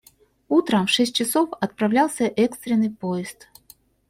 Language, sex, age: Russian, female, 40-49